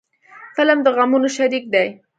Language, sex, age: Pashto, female, 19-29